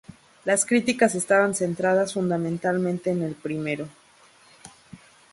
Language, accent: Spanish, México